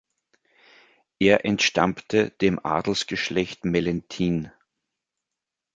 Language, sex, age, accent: German, male, 50-59, Österreichisches Deutsch